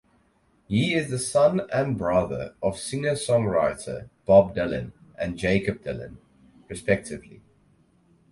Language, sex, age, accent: English, male, 19-29, Southern African (South Africa, Zimbabwe, Namibia)